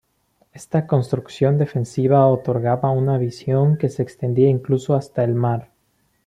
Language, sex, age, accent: Spanish, male, 19-29, Andino-Pacífico: Colombia, Perú, Ecuador, oeste de Bolivia y Venezuela andina